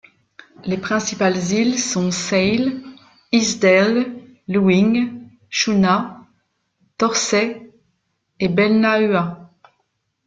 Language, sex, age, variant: French, female, 50-59, Français de métropole